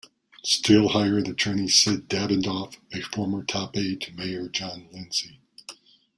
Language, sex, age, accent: English, male, 60-69, United States English